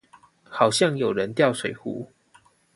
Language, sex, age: Chinese, male, 19-29